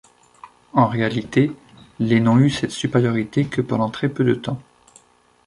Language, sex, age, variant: French, male, 30-39, Français de métropole